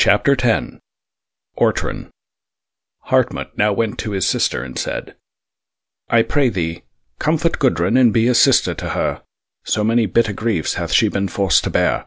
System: none